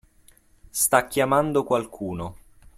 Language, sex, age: Italian, male, 19-29